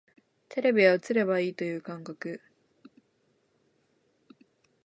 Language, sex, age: Japanese, female, 19-29